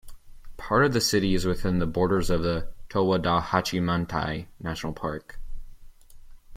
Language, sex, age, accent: English, male, 19-29, United States English